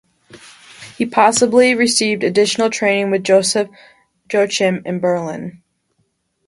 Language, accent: English, United States English